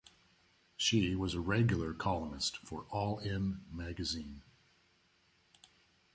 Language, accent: English, Canadian English